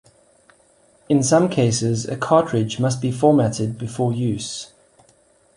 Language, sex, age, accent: English, male, 40-49, Southern African (South Africa, Zimbabwe, Namibia)